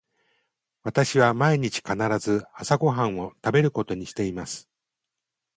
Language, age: Japanese, 60-69